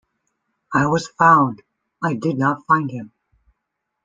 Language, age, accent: English, 30-39, United States English